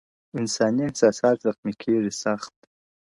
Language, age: Pashto, 19-29